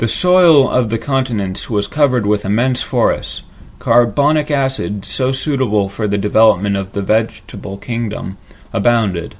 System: none